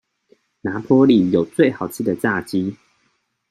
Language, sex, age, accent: Chinese, male, 30-39, 出生地：臺北市